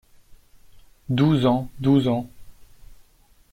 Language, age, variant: French, 19-29, Français de métropole